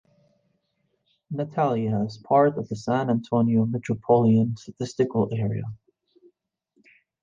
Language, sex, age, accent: English, male, 19-29, United States English